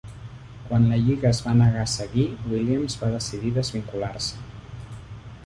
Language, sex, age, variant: Catalan, male, 40-49, Central